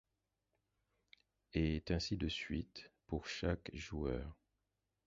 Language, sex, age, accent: French, male, 30-39, Français d’Haïti